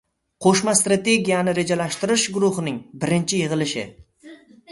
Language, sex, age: Uzbek, male, 30-39